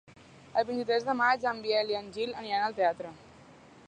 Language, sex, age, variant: Catalan, female, 19-29, Central